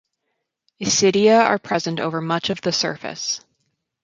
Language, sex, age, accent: English, female, 30-39, United States English